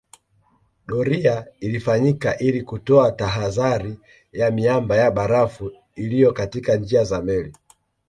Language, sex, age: Swahili, male, 19-29